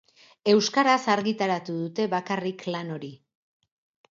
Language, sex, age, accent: Basque, female, 50-59, Erdialdekoa edo Nafarra (Gipuzkoa, Nafarroa)